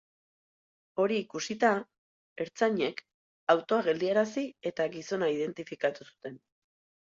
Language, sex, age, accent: Basque, female, 30-39, Erdialdekoa edo Nafarra (Gipuzkoa, Nafarroa)